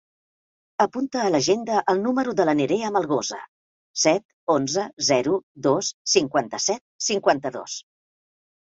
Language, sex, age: Catalan, female, 50-59